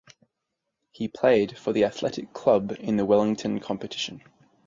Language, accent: English, Australian English